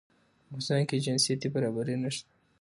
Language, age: Pashto, 19-29